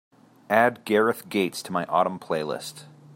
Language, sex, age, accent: English, male, 30-39, Canadian English